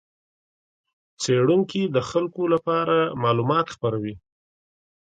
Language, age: Pashto, 30-39